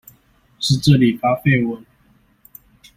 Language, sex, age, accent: Chinese, male, 19-29, 出生地：臺北市